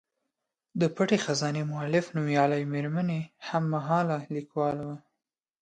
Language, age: Pashto, 19-29